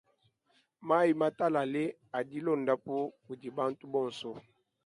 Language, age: Luba-Lulua, 19-29